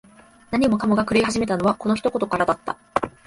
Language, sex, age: Japanese, female, 19-29